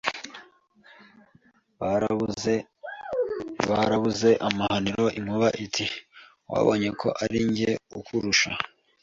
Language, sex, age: Kinyarwanda, male, 19-29